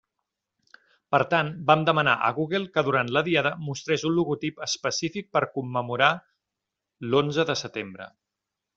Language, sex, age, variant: Catalan, male, 40-49, Central